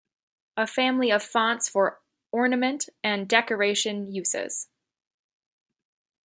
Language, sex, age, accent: English, female, 19-29, United States English